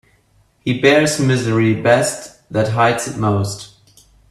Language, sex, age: English, male, 19-29